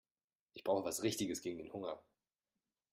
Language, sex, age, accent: German, male, 30-39, Deutschland Deutsch